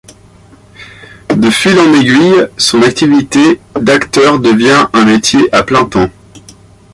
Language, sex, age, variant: French, male, 30-39, Français de métropole